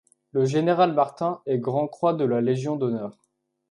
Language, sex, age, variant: French, male, under 19, Français de métropole